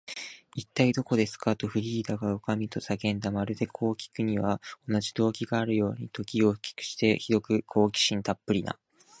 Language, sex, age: Japanese, male, 19-29